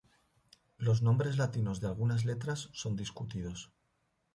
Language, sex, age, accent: Spanish, male, 40-49, España: Centro-Sur peninsular (Madrid, Toledo, Castilla-La Mancha)